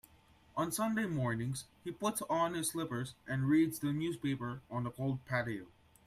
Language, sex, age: English, male, 19-29